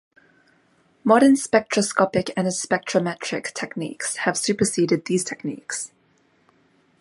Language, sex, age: English, female, 19-29